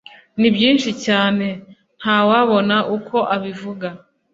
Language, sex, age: Kinyarwanda, female, 19-29